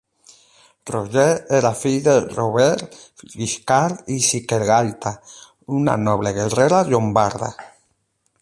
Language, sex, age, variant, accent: Catalan, male, 40-49, Alacantí, Barcelona